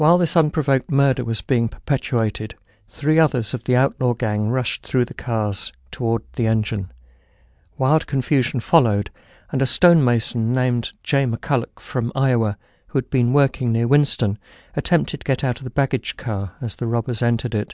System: none